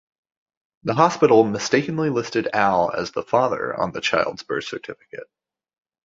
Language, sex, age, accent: English, male, 19-29, United States English